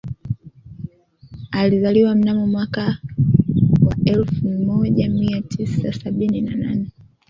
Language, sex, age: Swahili, female, 19-29